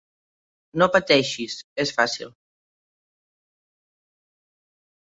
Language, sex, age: Catalan, female, 40-49